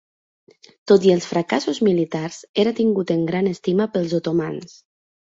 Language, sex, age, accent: Catalan, female, 19-29, central; nord-occidental